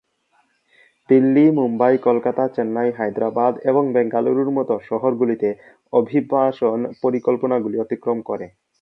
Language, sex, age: Bengali, male, under 19